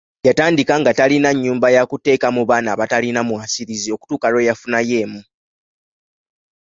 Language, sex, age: Ganda, male, 19-29